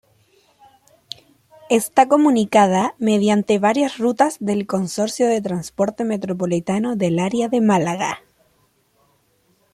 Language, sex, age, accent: Spanish, female, under 19, Chileno: Chile, Cuyo